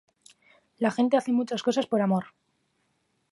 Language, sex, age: Spanish, female, under 19